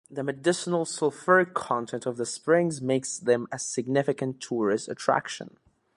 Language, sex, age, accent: English, male, 19-29, England English